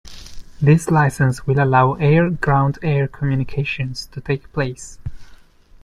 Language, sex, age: English, male, 30-39